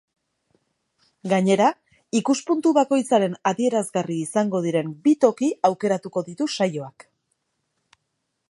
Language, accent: Basque, Erdialdekoa edo Nafarra (Gipuzkoa, Nafarroa)